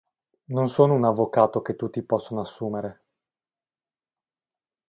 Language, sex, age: Italian, male, 19-29